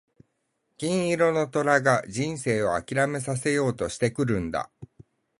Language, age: Japanese, 40-49